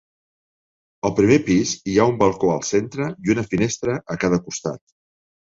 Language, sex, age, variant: Catalan, male, 50-59, Central